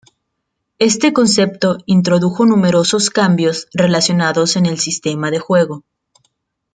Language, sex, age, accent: Spanish, female, 19-29, México